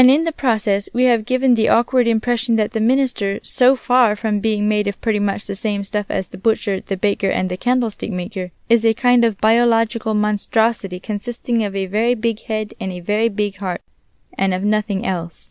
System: none